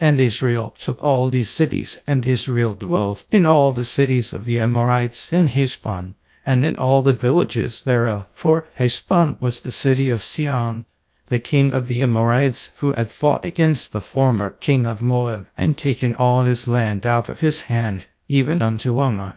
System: TTS, GlowTTS